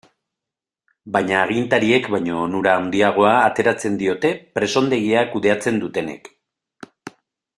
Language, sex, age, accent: Basque, male, 40-49, Erdialdekoa edo Nafarra (Gipuzkoa, Nafarroa)